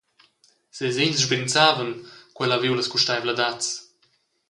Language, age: Romansh, 19-29